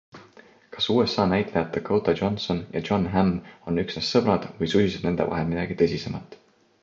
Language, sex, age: Estonian, male, 19-29